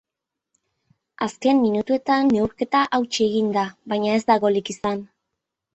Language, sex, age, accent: Basque, female, 19-29, Nafar-lapurtarra edo Zuberotarra (Lapurdi, Nafarroa Beherea, Zuberoa)